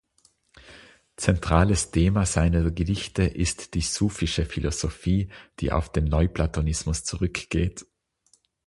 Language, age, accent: German, 40-49, Österreichisches Deutsch